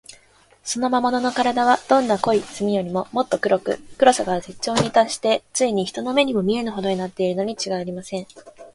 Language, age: Japanese, 19-29